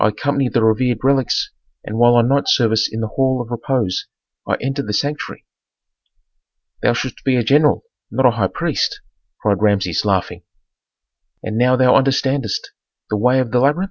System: none